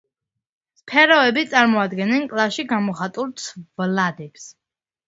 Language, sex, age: Georgian, female, under 19